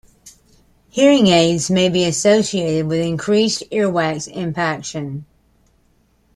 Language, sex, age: English, female, 40-49